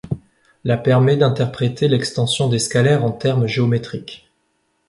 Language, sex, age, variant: French, male, 30-39, Français de métropole